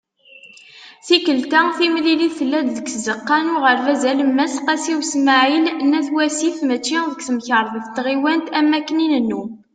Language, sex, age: Kabyle, female, 19-29